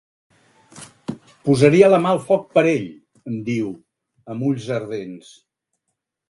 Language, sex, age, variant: Catalan, male, 60-69, Central